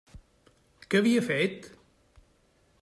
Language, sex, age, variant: Catalan, male, 40-49, Balear